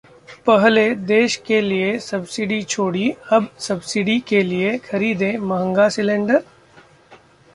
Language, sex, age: Hindi, male, 30-39